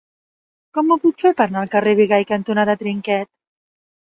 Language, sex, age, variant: Catalan, female, 40-49, Central